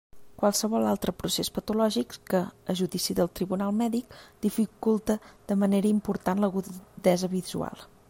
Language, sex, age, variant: Catalan, female, 30-39, Central